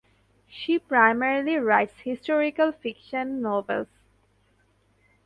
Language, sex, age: English, female, 19-29